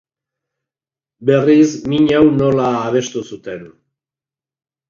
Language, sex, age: Basque, male, 60-69